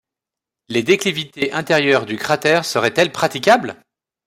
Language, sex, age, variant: French, male, 40-49, Français de métropole